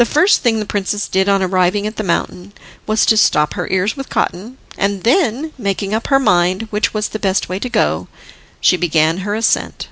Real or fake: real